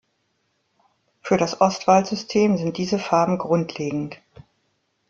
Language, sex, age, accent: German, female, 40-49, Deutschland Deutsch